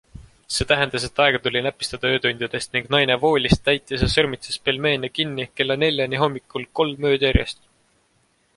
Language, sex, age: Estonian, male, 19-29